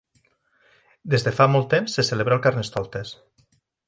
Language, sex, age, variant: Catalan, male, 40-49, Nord-Occidental